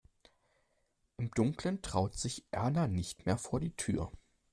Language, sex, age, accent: German, male, 19-29, Deutschland Deutsch